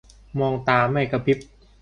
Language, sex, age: Thai, male, 19-29